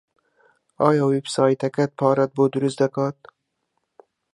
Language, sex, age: Central Kurdish, male, 19-29